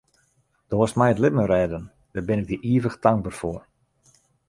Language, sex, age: Western Frisian, male, 50-59